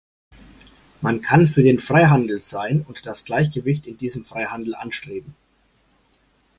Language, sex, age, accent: German, male, 40-49, Deutschland Deutsch